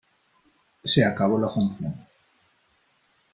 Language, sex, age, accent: Spanish, male, 30-39, España: Norte peninsular (Asturias, Castilla y León, Cantabria, País Vasco, Navarra, Aragón, La Rioja, Guadalajara, Cuenca)